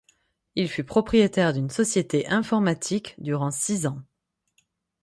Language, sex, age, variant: French, female, 30-39, Français de métropole